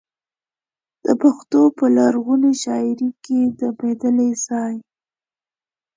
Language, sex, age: Pashto, female, 19-29